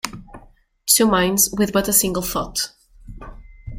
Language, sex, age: English, female, 19-29